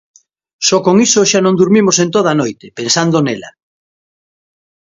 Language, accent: Galician, Normativo (estándar)